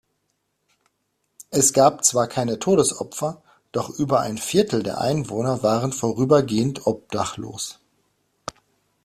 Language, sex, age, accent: German, male, 40-49, Deutschland Deutsch